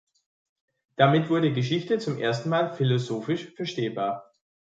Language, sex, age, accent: German, male, 30-39, Österreichisches Deutsch